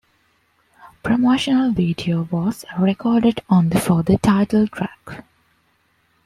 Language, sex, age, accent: English, female, 19-29, India and South Asia (India, Pakistan, Sri Lanka)